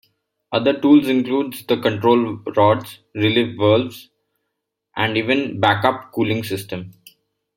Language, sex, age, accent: English, male, 30-39, India and South Asia (India, Pakistan, Sri Lanka)